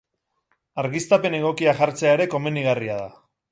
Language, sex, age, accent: Basque, male, 30-39, Erdialdekoa edo Nafarra (Gipuzkoa, Nafarroa)